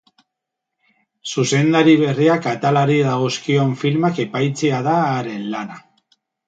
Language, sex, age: Basque, male, 40-49